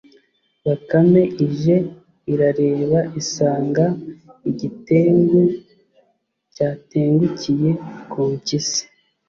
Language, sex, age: Kinyarwanda, male, 30-39